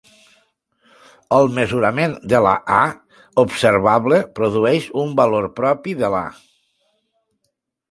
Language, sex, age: Catalan, male, 60-69